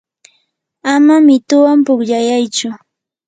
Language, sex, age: Yanahuanca Pasco Quechua, female, 19-29